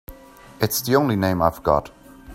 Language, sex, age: English, male, 30-39